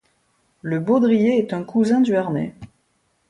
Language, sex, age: French, female, 50-59